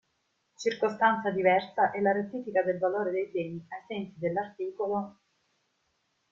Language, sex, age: Italian, female, 19-29